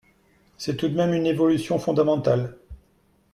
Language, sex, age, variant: French, male, 40-49, Français de métropole